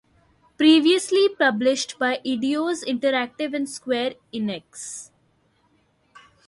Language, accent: English, India and South Asia (India, Pakistan, Sri Lanka)